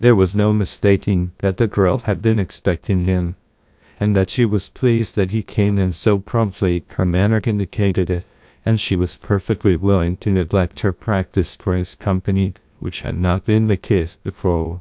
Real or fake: fake